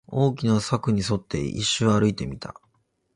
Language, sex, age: Japanese, male, 40-49